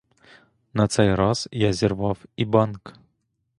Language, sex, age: Ukrainian, male, 19-29